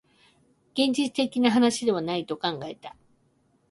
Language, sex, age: Japanese, female, 50-59